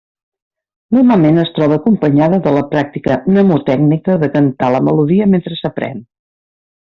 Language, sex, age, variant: Catalan, female, 50-59, Septentrional